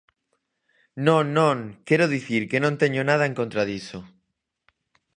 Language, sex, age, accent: Galician, male, 19-29, Normativo (estándar)